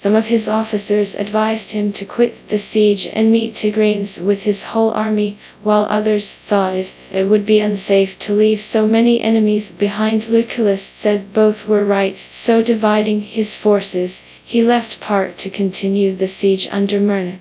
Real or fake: fake